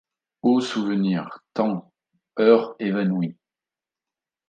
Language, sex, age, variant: French, male, 40-49, Français de métropole